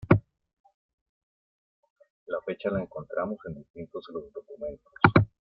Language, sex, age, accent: Spanish, male, 50-59, América central